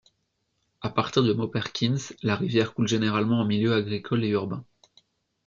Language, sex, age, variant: French, male, under 19, Français de métropole